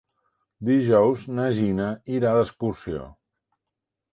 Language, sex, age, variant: Catalan, male, 60-69, Central